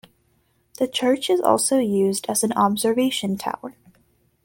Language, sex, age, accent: English, female, under 19, United States English